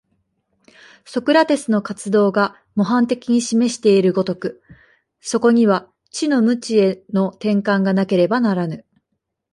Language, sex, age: Japanese, female, 30-39